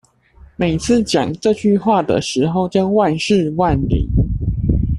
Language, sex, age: Chinese, male, under 19